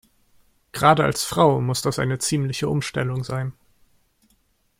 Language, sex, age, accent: German, male, 19-29, Deutschland Deutsch